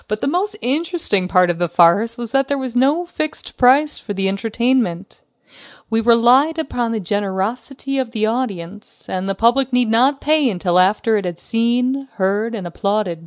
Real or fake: real